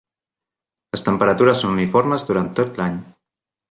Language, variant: Catalan, Central